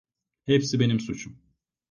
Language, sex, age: Turkish, male, 19-29